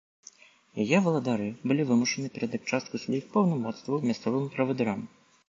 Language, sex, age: Belarusian, male, 19-29